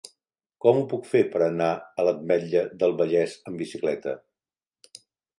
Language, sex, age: Catalan, male, 60-69